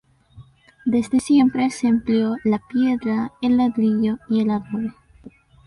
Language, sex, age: Spanish, female, under 19